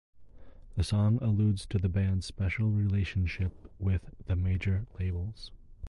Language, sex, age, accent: English, male, 30-39, United States English